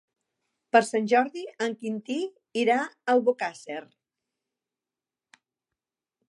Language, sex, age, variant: Catalan, female, 60-69, Central